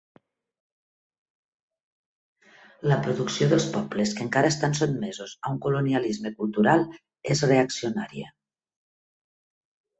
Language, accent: Catalan, Lleidatà